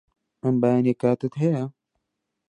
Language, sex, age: Central Kurdish, male, 19-29